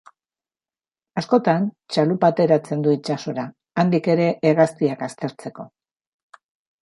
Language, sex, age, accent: Basque, female, 60-69, Erdialdekoa edo Nafarra (Gipuzkoa, Nafarroa)